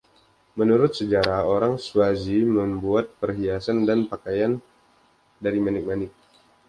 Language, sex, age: Indonesian, male, 19-29